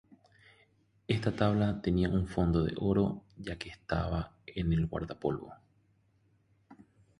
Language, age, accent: Spanish, 30-39, Rioplatense: Argentina, Uruguay, este de Bolivia, Paraguay